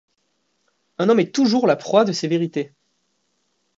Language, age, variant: French, 19-29, Français de métropole